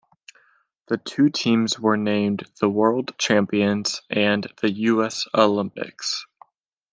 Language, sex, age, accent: English, male, 19-29, United States English